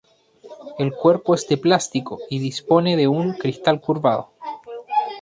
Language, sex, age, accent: Spanish, male, 30-39, Chileno: Chile, Cuyo